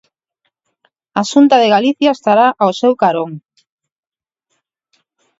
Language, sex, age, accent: Galician, female, 40-49, Normativo (estándar)